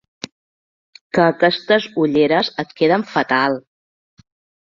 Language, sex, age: Catalan, female, 50-59